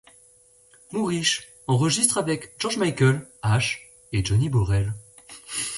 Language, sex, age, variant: French, female, 19-29, Français de métropole